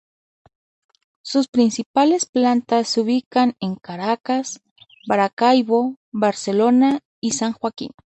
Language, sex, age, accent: Spanish, female, 30-39, México